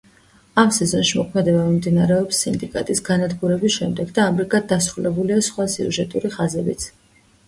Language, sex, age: Georgian, female, 19-29